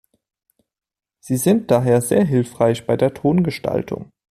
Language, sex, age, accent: German, male, 30-39, Deutschland Deutsch